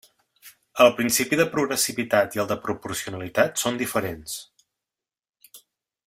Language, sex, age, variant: Catalan, male, 40-49, Central